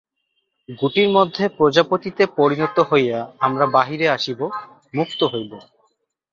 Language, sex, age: Bengali, male, 30-39